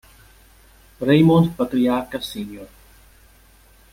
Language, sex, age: Italian, male, 40-49